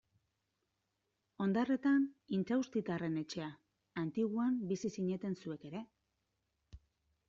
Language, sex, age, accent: Basque, female, 40-49, Mendebalekoa (Araba, Bizkaia, Gipuzkoako mendebaleko herri batzuk)